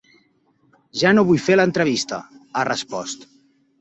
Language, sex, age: Catalan, male, 30-39